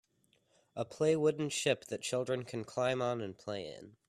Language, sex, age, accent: English, male, under 19, United States English